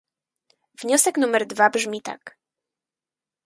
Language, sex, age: Polish, female, 19-29